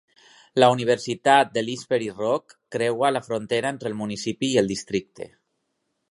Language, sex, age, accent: Catalan, male, 30-39, valencià